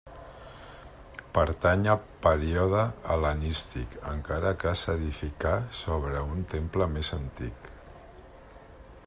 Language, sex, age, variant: Catalan, male, 50-59, Central